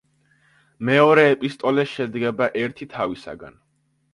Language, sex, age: Georgian, male, under 19